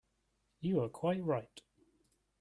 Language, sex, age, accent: English, male, 30-39, Welsh English